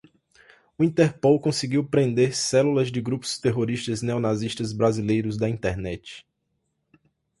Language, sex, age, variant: Portuguese, male, 19-29, Portuguese (Brasil)